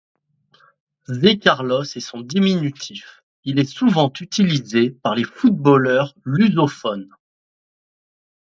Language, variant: French, Français de métropole